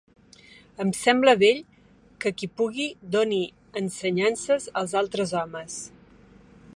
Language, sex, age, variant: Catalan, female, 40-49, Central